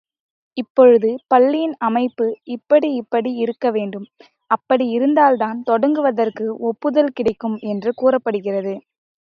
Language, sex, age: Tamil, female, 19-29